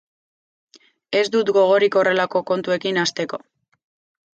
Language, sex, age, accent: Basque, female, 19-29, Mendebalekoa (Araba, Bizkaia, Gipuzkoako mendebaleko herri batzuk)